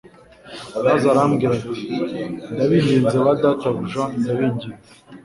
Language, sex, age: Kinyarwanda, male, 19-29